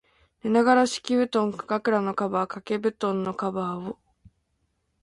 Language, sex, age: Japanese, female, 19-29